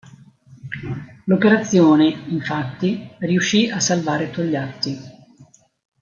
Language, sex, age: Italian, female, 50-59